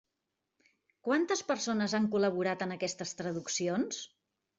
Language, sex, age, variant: Catalan, female, 40-49, Central